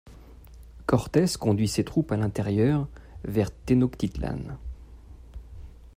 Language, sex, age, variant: French, male, 30-39, Français de métropole